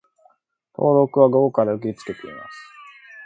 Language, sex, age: Japanese, male, 19-29